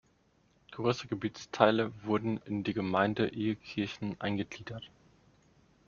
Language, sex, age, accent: German, male, 19-29, Deutschland Deutsch